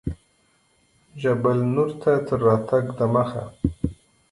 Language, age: Pashto, 30-39